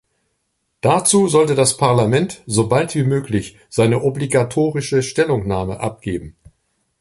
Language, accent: German, Deutschland Deutsch